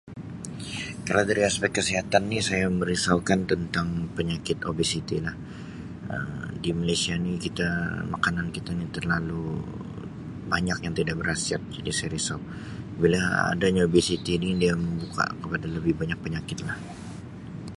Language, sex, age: Sabah Malay, male, 19-29